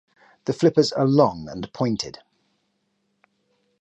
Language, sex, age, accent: English, male, 40-49, England English